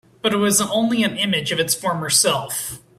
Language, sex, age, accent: English, male, 19-29, United States English